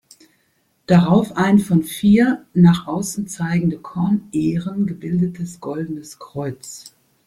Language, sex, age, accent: German, female, 50-59, Deutschland Deutsch